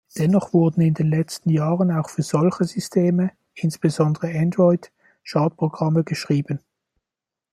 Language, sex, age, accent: German, male, 19-29, Schweizerdeutsch